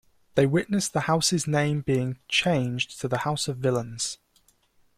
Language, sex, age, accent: English, male, under 19, England English